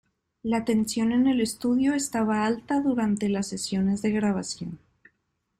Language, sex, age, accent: Spanish, female, 19-29, México